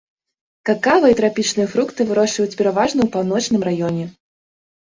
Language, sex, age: Belarusian, female, 30-39